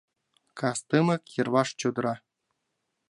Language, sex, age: Mari, male, 19-29